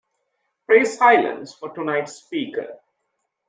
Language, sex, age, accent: English, male, 30-39, India and South Asia (India, Pakistan, Sri Lanka)